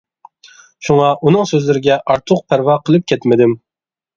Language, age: Uyghur, 19-29